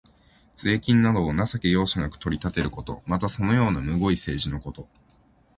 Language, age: Japanese, 19-29